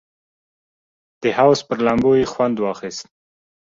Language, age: Pashto, 30-39